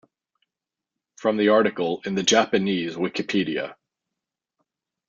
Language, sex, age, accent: English, male, 50-59, United States English